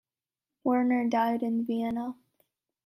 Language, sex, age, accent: English, female, under 19, United States English